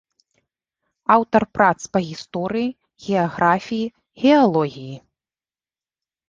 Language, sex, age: Belarusian, female, 19-29